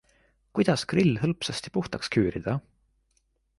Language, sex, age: Estonian, male, 19-29